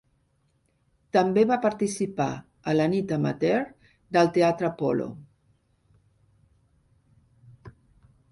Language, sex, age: Catalan, female, 50-59